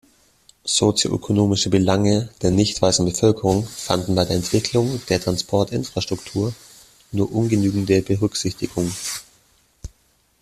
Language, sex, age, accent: German, male, 19-29, Deutschland Deutsch